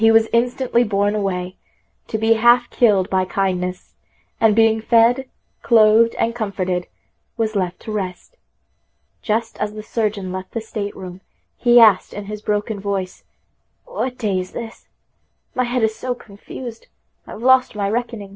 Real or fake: real